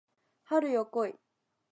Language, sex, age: Japanese, female, 19-29